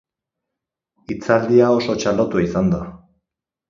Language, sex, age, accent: Basque, male, 19-29, Erdialdekoa edo Nafarra (Gipuzkoa, Nafarroa)